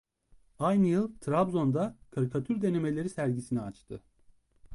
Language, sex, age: Turkish, male, 19-29